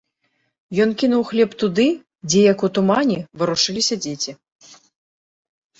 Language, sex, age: Belarusian, female, 30-39